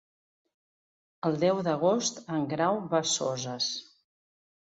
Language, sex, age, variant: Catalan, female, 50-59, Central